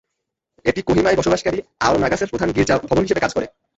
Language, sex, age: Bengali, male, 19-29